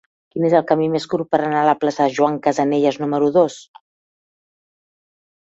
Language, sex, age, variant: Catalan, female, 40-49, Central